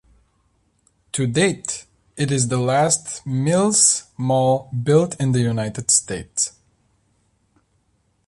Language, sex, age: English, male, 30-39